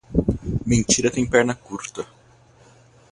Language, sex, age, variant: Portuguese, male, 30-39, Portuguese (Brasil)